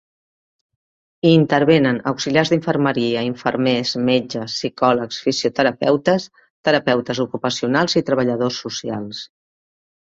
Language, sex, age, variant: Catalan, female, 50-59, Central